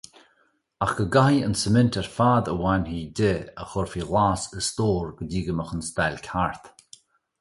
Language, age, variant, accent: Irish, 50-59, Gaeilge Chonnacht, Cainteoir dúchais, Gaeltacht